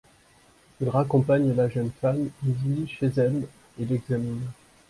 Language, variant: French, Français de métropole